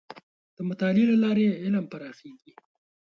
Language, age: Pashto, 19-29